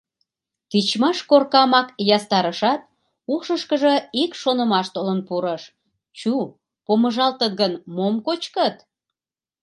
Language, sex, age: Mari, female, 40-49